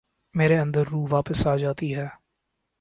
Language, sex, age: Urdu, male, 19-29